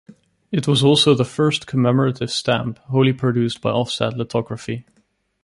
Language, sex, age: English, male, 19-29